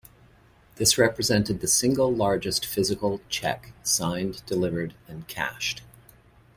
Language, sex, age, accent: English, male, 50-59, Canadian English